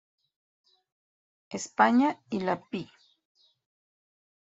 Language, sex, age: Spanish, female, 40-49